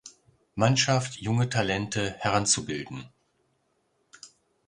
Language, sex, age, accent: German, male, 60-69, Deutschland Deutsch